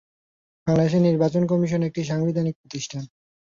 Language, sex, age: Bengali, male, 19-29